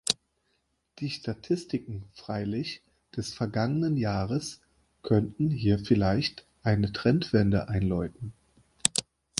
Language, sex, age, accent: German, male, 40-49, Deutschland Deutsch